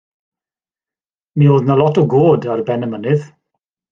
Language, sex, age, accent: Welsh, male, 40-49, Y Deyrnas Unedig Cymraeg